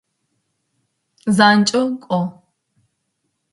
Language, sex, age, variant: Adyghe, female, 30-39, Адыгабзэ (Кирил, пстэумэ зэдыряе)